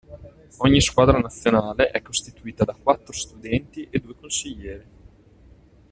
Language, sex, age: Italian, male, 19-29